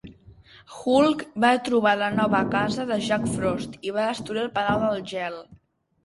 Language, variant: Catalan, Central